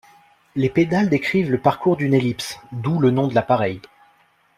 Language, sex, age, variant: French, male, 30-39, Français de métropole